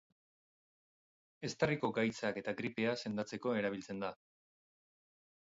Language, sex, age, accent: Basque, male, 40-49, Mendebalekoa (Araba, Bizkaia, Gipuzkoako mendebaleko herri batzuk)